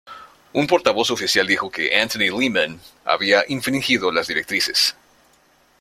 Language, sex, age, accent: Spanish, male, 30-39, México